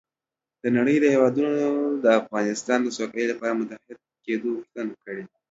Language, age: Pashto, under 19